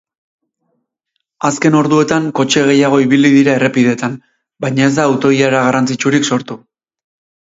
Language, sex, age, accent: Basque, male, 30-39, Erdialdekoa edo Nafarra (Gipuzkoa, Nafarroa)